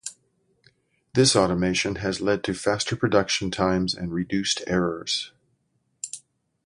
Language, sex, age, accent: English, male, 60-69, United States English